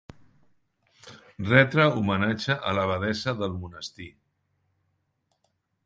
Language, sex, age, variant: Catalan, male, 60-69, Central